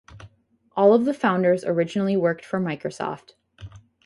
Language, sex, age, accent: English, female, 19-29, United States English